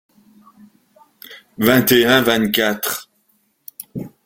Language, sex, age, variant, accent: French, male, 60-69, Français d'Amérique du Nord, Français du Canada